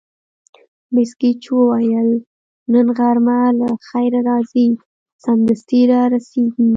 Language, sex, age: Pashto, female, 19-29